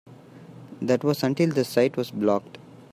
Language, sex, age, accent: English, male, 30-39, India and South Asia (India, Pakistan, Sri Lanka)